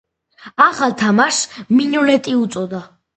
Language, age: Georgian, under 19